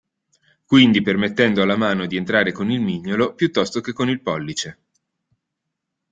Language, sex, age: Italian, male, 19-29